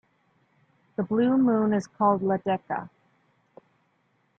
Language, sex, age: English, female, 19-29